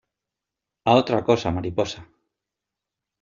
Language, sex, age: Spanish, male, 50-59